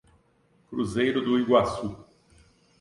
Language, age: Portuguese, 40-49